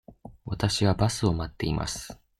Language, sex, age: Japanese, male, under 19